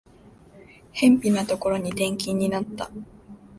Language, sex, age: Japanese, female, 19-29